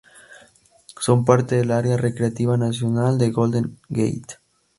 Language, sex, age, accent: Spanish, male, 19-29, México